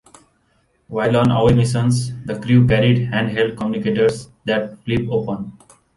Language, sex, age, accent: English, male, 19-29, India and South Asia (India, Pakistan, Sri Lanka)